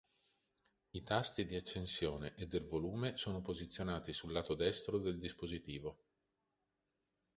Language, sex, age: Italian, male, 40-49